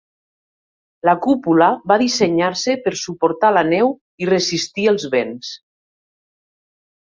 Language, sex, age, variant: Catalan, female, 50-59, Nord-Occidental